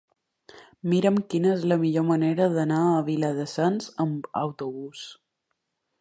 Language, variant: Catalan, Balear